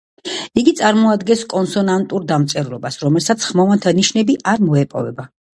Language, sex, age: Georgian, female, 50-59